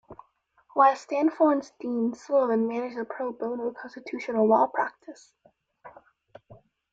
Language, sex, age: English, female, 19-29